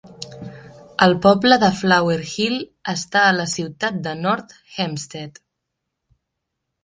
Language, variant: Catalan, Central